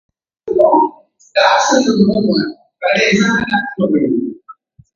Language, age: Tamil, 19-29